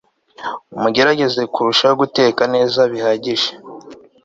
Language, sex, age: Kinyarwanda, male, 19-29